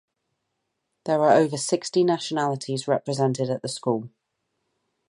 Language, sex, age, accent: English, female, 30-39, England English